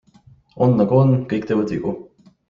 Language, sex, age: Estonian, male, 19-29